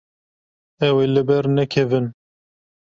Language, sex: Kurdish, male